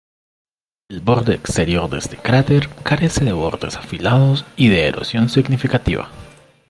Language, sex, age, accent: Spanish, male, 19-29, Andino-Pacífico: Colombia, Perú, Ecuador, oeste de Bolivia y Venezuela andina